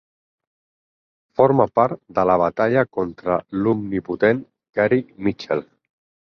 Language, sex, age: Catalan, male, 40-49